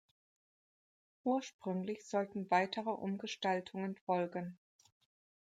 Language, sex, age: German, female, 30-39